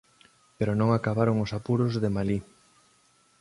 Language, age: Galician, 30-39